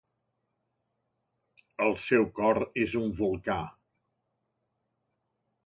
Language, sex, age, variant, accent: Catalan, male, 60-69, Central, central